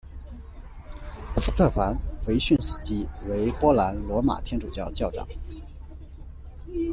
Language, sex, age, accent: Chinese, male, 30-39, 出生地：江苏省